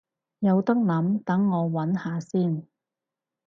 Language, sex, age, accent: Cantonese, female, 30-39, 广州音